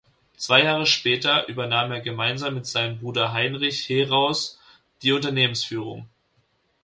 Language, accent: German, Deutschland Deutsch